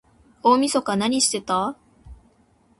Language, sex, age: Japanese, female, 19-29